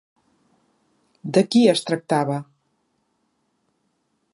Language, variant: Catalan, Central